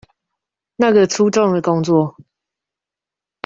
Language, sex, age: Chinese, female, under 19